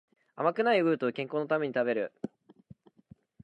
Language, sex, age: Japanese, male, 19-29